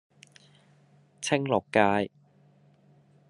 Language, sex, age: Cantonese, male, 30-39